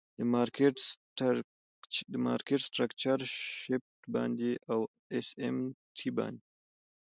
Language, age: Pashto, 19-29